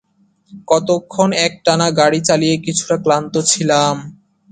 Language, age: Bengali, 19-29